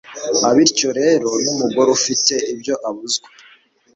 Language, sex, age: Kinyarwanda, male, 19-29